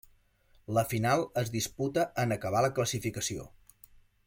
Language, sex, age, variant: Catalan, male, 40-49, Central